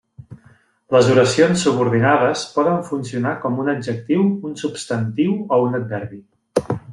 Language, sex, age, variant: Catalan, male, 30-39, Central